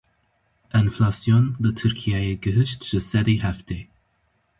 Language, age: Kurdish, 19-29